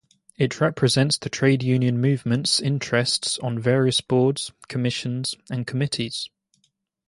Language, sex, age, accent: English, male, 19-29, England English